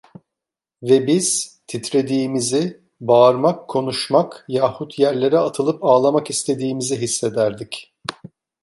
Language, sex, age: Turkish, male, 50-59